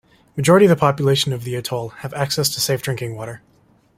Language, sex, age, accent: English, male, 19-29, Canadian English